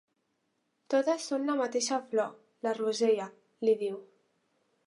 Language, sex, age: Catalan, female, under 19